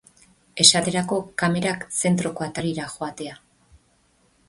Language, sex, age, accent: Basque, female, 50-59, Mendebalekoa (Araba, Bizkaia, Gipuzkoako mendebaleko herri batzuk)